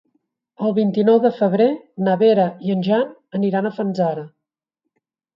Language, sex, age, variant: Catalan, female, 40-49, Central